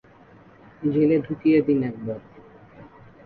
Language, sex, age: Bengali, male, 19-29